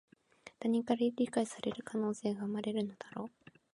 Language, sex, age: Japanese, female, 19-29